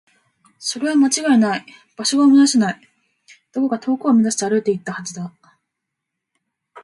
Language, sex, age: Japanese, female, 19-29